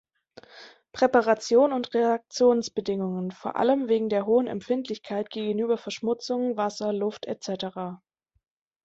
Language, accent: German, Deutschland Deutsch